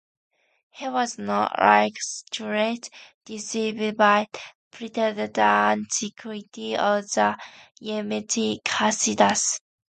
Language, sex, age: English, female, 19-29